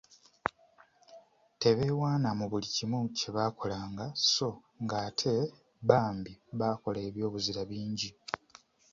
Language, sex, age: Ganda, male, 19-29